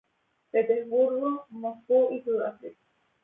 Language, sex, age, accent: Spanish, female, 19-29, España: Islas Canarias